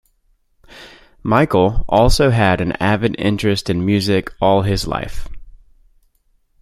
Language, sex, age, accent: English, male, 30-39, United States English